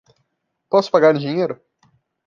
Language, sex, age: Portuguese, male, 30-39